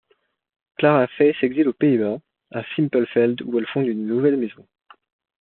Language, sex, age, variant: French, male, 19-29, Français de métropole